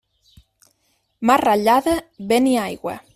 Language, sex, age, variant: Catalan, female, 19-29, Nord-Occidental